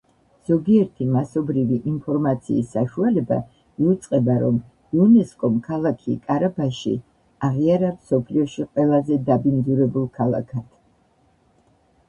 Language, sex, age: Georgian, female, 70-79